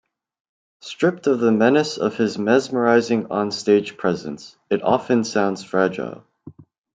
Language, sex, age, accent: English, male, 19-29, United States English